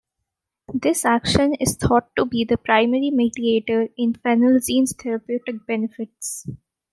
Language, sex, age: English, female, 19-29